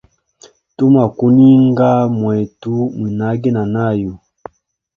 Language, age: Hemba, 19-29